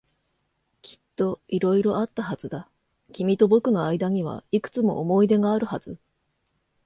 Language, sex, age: Japanese, female, 40-49